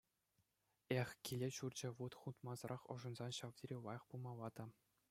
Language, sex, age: Chuvash, male, under 19